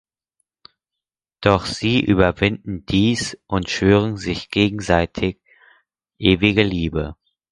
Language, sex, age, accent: German, male, under 19, Deutschland Deutsch